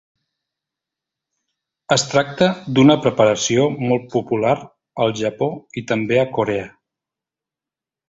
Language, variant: Catalan, Central